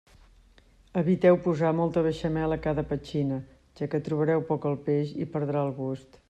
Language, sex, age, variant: Catalan, female, 50-59, Central